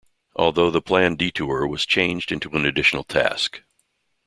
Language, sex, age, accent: English, male, 60-69, United States English